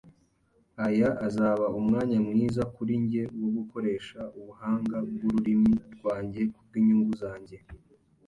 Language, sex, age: Kinyarwanda, male, 19-29